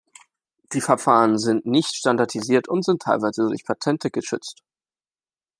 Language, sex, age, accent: German, male, 19-29, Deutschland Deutsch